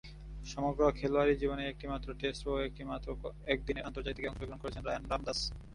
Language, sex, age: Bengali, female, 19-29